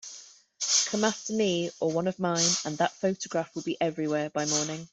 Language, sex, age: English, female, 30-39